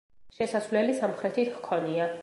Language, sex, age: Georgian, female, 19-29